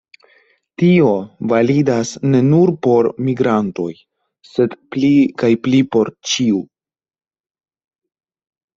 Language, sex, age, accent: Esperanto, male, under 19, Internacia